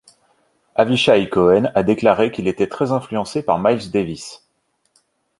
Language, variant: French, Français de métropole